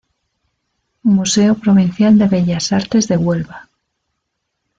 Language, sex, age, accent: Spanish, female, 40-49, España: Norte peninsular (Asturias, Castilla y León, Cantabria, País Vasco, Navarra, Aragón, La Rioja, Guadalajara, Cuenca)